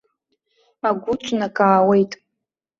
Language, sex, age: Abkhazian, female, 19-29